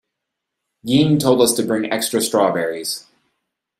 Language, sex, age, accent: English, male, 19-29, United States English